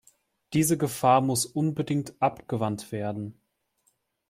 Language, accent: German, Deutschland Deutsch